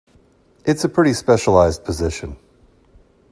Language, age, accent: English, 30-39, United States English